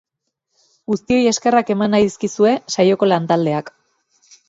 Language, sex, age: Basque, female, 30-39